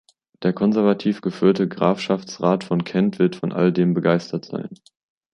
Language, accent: German, Deutschland Deutsch